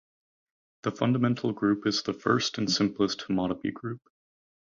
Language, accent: English, United States English